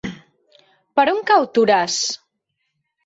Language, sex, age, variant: Catalan, female, 19-29, Central